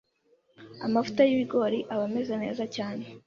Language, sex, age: Kinyarwanda, female, 19-29